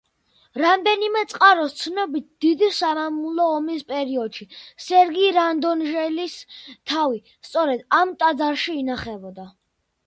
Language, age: Georgian, under 19